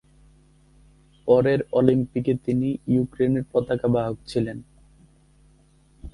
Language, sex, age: Bengali, male, 19-29